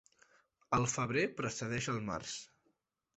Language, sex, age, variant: Catalan, male, 19-29, Central